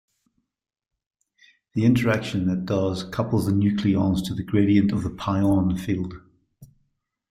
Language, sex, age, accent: English, male, 60-69, Irish English